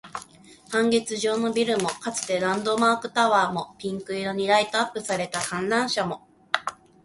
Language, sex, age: Japanese, female, 19-29